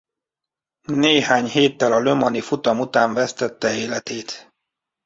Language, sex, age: Hungarian, male, 30-39